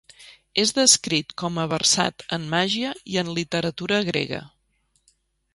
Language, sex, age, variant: Catalan, female, 40-49, Central